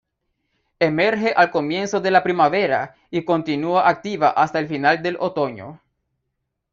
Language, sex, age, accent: Spanish, male, 19-29, América central